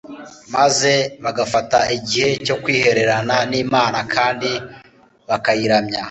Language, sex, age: Kinyarwanda, male, 19-29